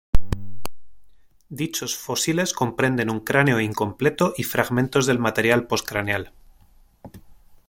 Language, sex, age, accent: Spanish, male, 30-39, España: Centro-Sur peninsular (Madrid, Toledo, Castilla-La Mancha)